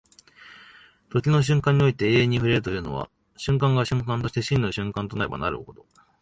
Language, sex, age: Japanese, male, 19-29